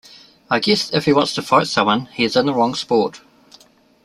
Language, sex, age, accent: English, male, 30-39, New Zealand English